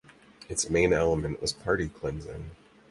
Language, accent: English, United States English